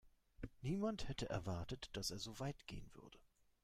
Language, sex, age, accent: German, male, 30-39, Deutschland Deutsch